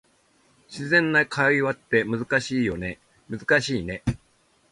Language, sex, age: Japanese, male, 70-79